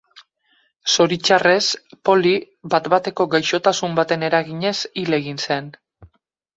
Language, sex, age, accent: Basque, female, 40-49, Mendebalekoa (Araba, Bizkaia, Gipuzkoako mendebaleko herri batzuk)